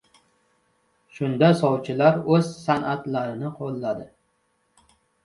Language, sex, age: Uzbek, male, 30-39